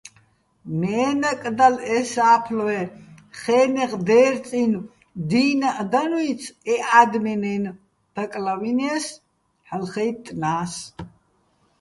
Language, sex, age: Bats, female, 70-79